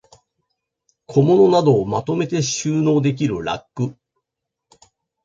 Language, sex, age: Japanese, male, 50-59